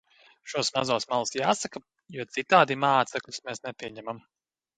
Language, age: Latvian, 30-39